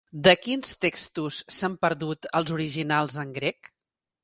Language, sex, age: Catalan, female, 50-59